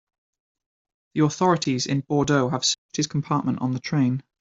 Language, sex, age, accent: English, male, 19-29, Welsh English